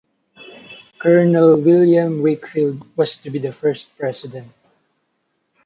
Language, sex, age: English, male, 19-29